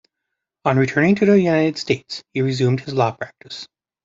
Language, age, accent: English, 30-39, Canadian English